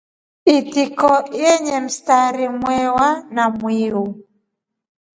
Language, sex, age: Rombo, female, 40-49